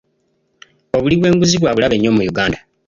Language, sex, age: Ganda, male, 19-29